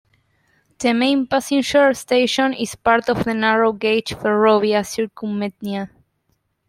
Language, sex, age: English, female, 19-29